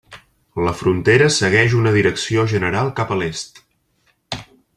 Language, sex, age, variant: Catalan, male, 30-39, Central